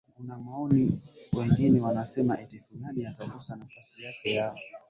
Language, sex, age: Swahili, male, 19-29